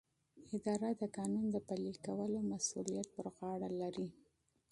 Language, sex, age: Pashto, female, 30-39